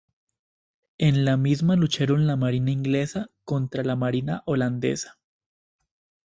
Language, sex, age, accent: Spanish, male, 19-29, Andino-Pacífico: Colombia, Perú, Ecuador, oeste de Bolivia y Venezuela andina